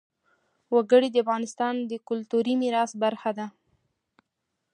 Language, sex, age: Pashto, female, 19-29